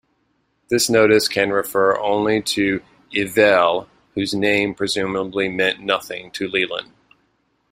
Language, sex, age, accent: English, male, 30-39, United States English